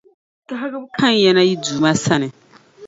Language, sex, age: Dagbani, female, 30-39